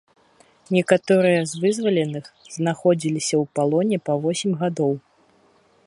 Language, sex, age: Belarusian, female, 30-39